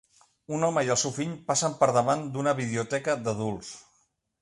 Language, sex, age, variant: Catalan, male, 50-59, Central